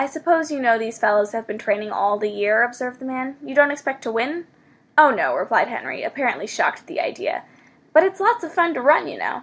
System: none